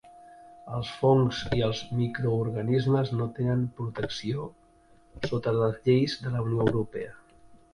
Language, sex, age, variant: Catalan, male, 50-59, Central